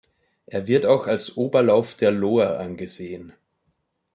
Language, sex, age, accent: German, male, 30-39, Österreichisches Deutsch